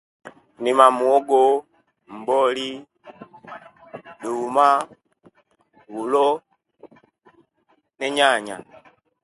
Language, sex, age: Kenyi, male, under 19